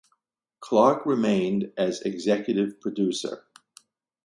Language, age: English, 70-79